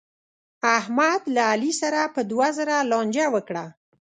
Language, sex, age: Pashto, female, 50-59